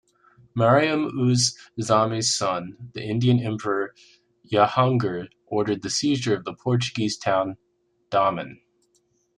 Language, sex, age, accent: English, male, 30-39, United States English